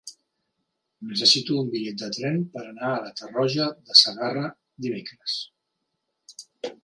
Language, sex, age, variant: Catalan, male, 40-49, Central